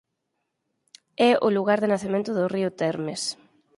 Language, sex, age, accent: Galician, female, 40-49, Oriental (común en zona oriental)